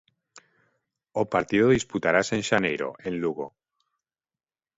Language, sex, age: Galician, male, 40-49